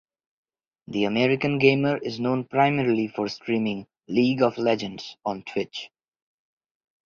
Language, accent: English, India and South Asia (India, Pakistan, Sri Lanka)